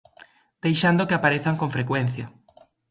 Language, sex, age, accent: Galician, male, 19-29, Normativo (estándar)